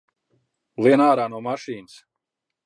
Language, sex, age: Latvian, male, 30-39